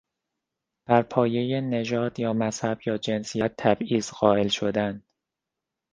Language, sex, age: Persian, male, 30-39